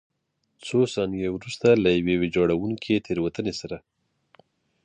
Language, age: Pashto, 30-39